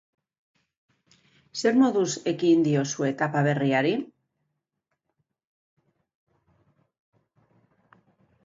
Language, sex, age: Basque, female, 50-59